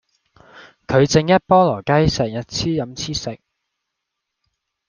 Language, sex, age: Cantonese, male, 19-29